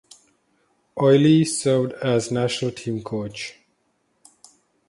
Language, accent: English, India and South Asia (India, Pakistan, Sri Lanka)